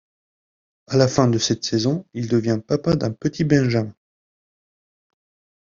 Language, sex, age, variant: French, male, 19-29, Français de métropole